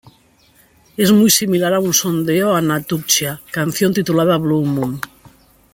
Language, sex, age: Spanish, female, 50-59